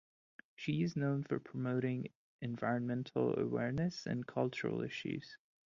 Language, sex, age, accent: English, male, 30-39, India and South Asia (India, Pakistan, Sri Lanka)